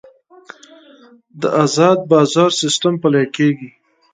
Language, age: Pashto, 30-39